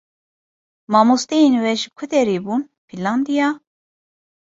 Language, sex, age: Kurdish, female, 30-39